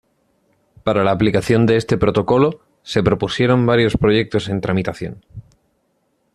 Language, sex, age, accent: Spanish, male, 19-29, España: Sur peninsular (Andalucia, Extremadura, Murcia)